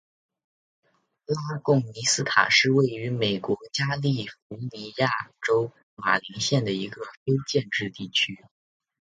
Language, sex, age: Chinese, male, under 19